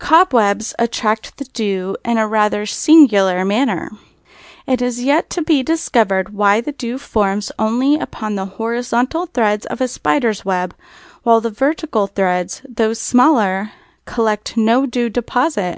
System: none